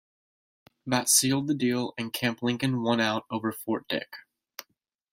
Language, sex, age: English, male, 19-29